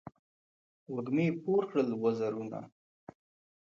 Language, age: Pashto, 30-39